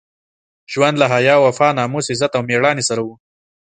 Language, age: Pashto, 19-29